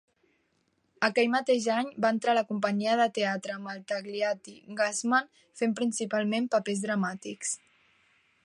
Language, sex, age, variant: Catalan, female, 19-29, Central